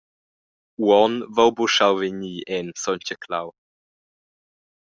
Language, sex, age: Romansh, male, under 19